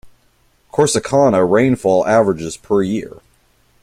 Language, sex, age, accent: English, male, 30-39, United States English